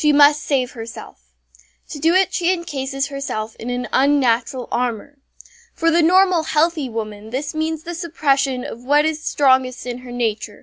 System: none